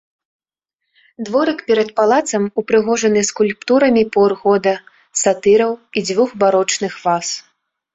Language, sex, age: Belarusian, female, 19-29